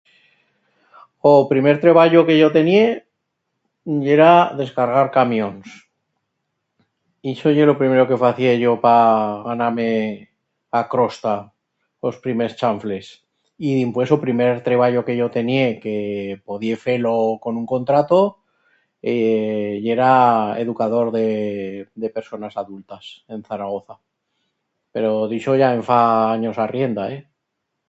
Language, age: Aragonese, 60-69